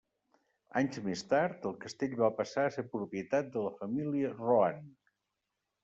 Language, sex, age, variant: Catalan, male, 60-69, Septentrional